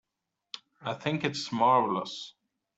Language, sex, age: English, male, 30-39